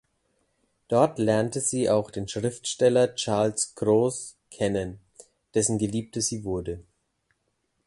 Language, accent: German, Deutschland Deutsch